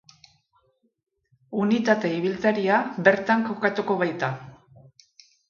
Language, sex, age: Basque, female, 60-69